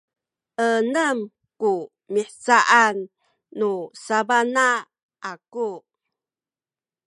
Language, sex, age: Sakizaya, female, 60-69